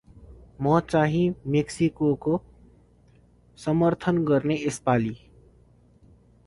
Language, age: Nepali, 19-29